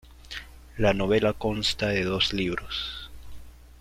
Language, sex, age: Spanish, male, 19-29